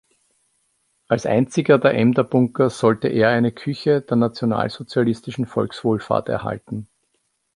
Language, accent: German, Österreichisches Deutsch